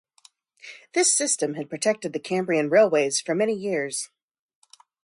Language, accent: English, United States English